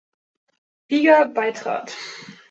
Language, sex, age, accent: German, female, 19-29, Deutschland Deutsch